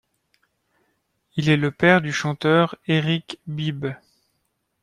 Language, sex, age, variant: French, male, 30-39, Français de métropole